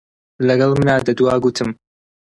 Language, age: Central Kurdish, 19-29